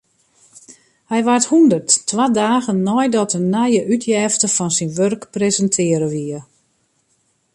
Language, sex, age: Western Frisian, female, 50-59